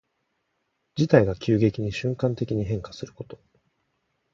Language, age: Japanese, 40-49